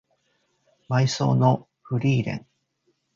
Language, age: Japanese, 50-59